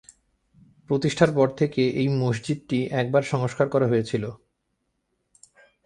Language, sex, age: Bengali, male, 19-29